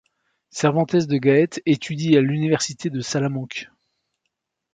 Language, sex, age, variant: French, male, 60-69, Français de métropole